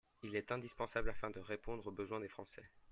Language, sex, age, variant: French, male, 19-29, Français de métropole